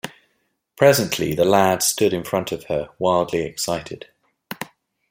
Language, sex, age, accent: English, male, 40-49, England English